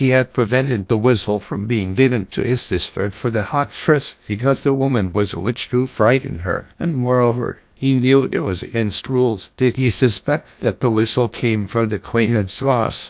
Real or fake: fake